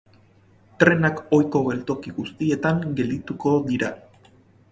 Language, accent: Basque, Erdialdekoa edo Nafarra (Gipuzkoa, Nafarroa)